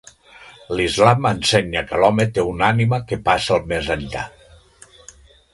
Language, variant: Catalan, Nord-Occidental